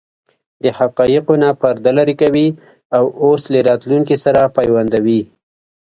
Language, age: Pashto, 40-49